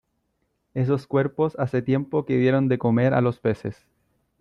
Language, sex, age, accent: Spanish, male, 30-39, Chileno: Chile, Cuyo